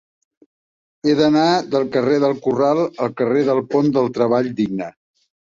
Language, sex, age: Catalan, male, 70-79